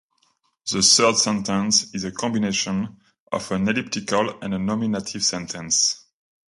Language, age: English, 30-39